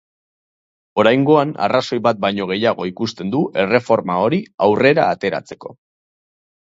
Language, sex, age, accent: Basque, male, 30-39, Mendebalekoa (Araba, Bizkaia, Gipuzkoako mendebaleko herri batzuk)